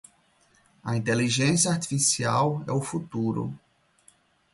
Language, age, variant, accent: Portuguese, 40-49, Portuguese (Brasil), Nordestino